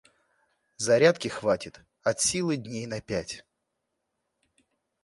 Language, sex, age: Russian, male, 30-39